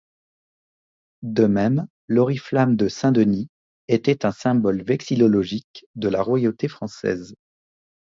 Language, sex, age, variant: French, male, 30-39, Français de métropole